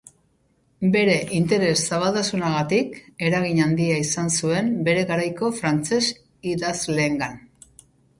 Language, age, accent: Basque, 40-49, Erdialdekoa edo Nafarra (Gipuzkoa, Nafarroa)